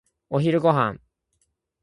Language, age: Japanese, 19-29